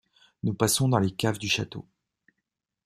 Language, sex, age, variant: French, male, 30-39, Français de métropole